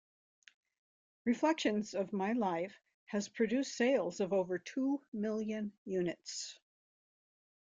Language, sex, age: English, female, 70-79